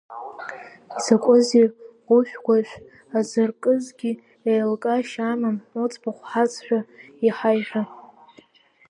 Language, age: Abkhazian, under 19